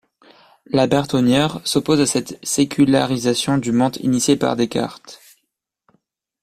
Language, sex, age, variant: French, male, under 19, Français de métropole